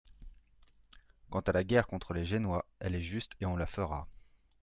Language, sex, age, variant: French, male, 30-39, Français de métropole